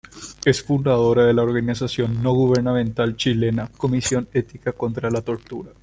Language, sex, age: Spanish, male, 19-29